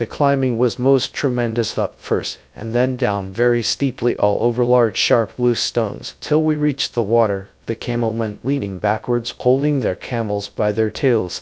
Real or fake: fake